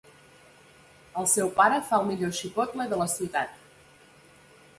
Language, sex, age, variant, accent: Catalan, female, 40-49, Central, central